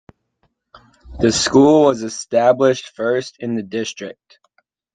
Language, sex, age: English, male, 19-29